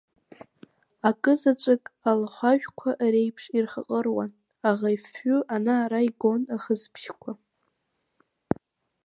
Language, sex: Abkhazian, female